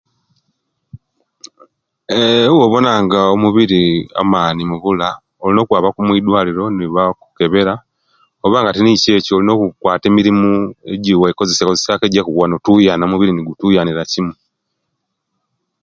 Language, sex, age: Kenyi, male, 50-59